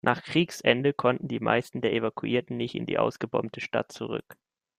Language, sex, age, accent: German, male, 19-29, Deutschland Deutsch